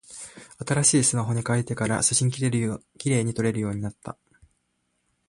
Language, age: Japanese, 19-29